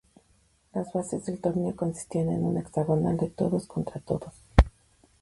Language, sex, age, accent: Spanish, female, 40-49, México